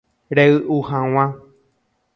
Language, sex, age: Guarani, male, 30-39